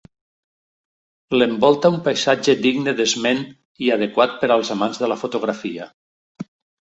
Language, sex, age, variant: Catalan, male, 50-59, Nord-Occidental